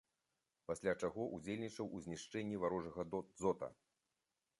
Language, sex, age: Belarusian, male, 50-59